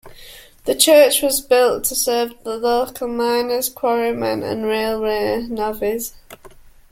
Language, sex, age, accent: English, female, 19-29, England English